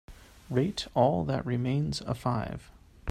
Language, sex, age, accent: English, male, 30-39, United States English